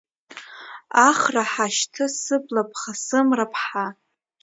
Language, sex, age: Abkhazian, female, under 19